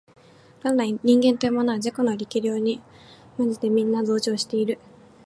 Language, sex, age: Japanese, female, 19-29